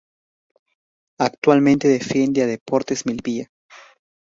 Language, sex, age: Spanish, male, under 19